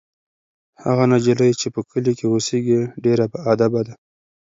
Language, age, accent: Pashto, 30-39, پکتیا ولایت، احمدزی